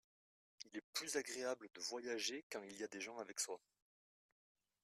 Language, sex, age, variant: French, male, 30-39, Français de métropole